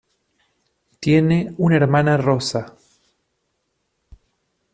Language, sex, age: Spanish, male, 30-39